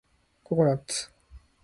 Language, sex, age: Japanese, male, 19-29